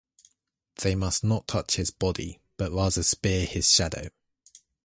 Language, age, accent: English, 19-29, England English